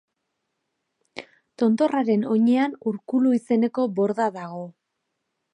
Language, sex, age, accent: Basque, female, 30-39, Erdialdekoa edo Nafarra (Gipuzkoa, Nafarroa)